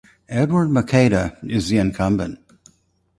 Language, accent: English, United States English